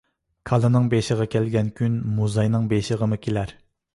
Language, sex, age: Uyghur, male, 19-29